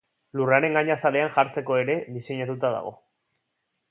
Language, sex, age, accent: Basque, male, 30-39, Erdialdekoa edo Nafarra (Gipuzkoa, Nafarroa)